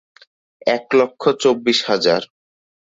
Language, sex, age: Bengali, male, under 19